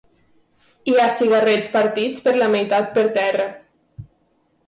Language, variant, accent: Catalan, Valencià meridional, valencià